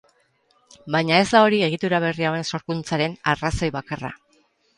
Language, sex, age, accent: Basque, female, 50-59, Erdialdekoa edo Nafarra (Gipuzkoa, Nafarroa)